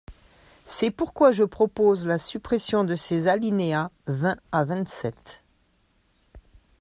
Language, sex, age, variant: French, female, 60-69, Français de métropole